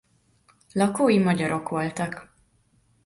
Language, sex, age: Hungarian, female, 19-29